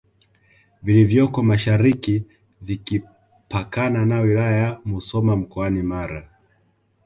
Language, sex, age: Swahili, male, 19-29